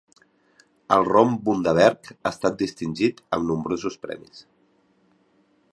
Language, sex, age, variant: Catalan, male, 30-39, Central